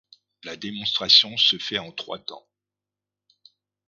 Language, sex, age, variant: French, male, 50-59, Français de métropole